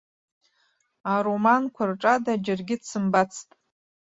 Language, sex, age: Abkhazian, female, 40-49